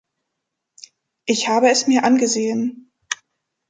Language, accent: German, Deutschland Deutsch